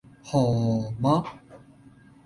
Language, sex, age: Cantonese, male, 19-29